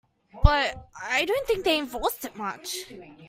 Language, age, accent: English, under 19, Australian English